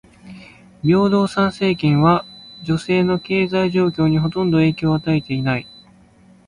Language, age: Japanese, 19-29